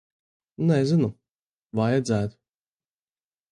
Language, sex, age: Latvian, male, 19-29